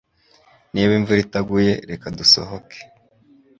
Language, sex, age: Kinyarwanda, male, 19-29